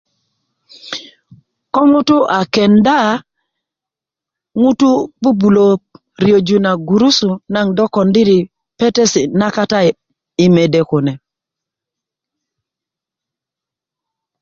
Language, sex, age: Kuku, female, 40-49